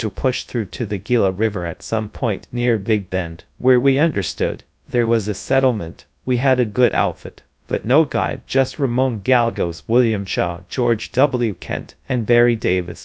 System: TTS, GradTTS